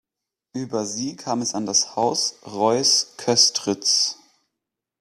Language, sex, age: German, male, 19-29